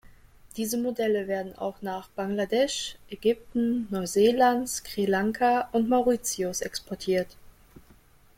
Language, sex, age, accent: German, female, 19-29, Deutschland Deutsch